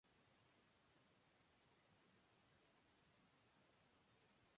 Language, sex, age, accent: Spanish, male, 40-49, Chileno: Chile, Cuyo